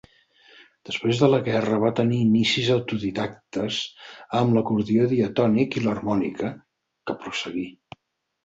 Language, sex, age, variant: Catalan, male, 60-69, Central